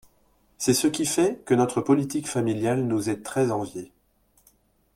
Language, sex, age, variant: French, male, 30-39, Français de métropole